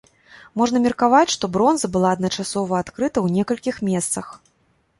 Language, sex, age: Belarusian, female, 40-49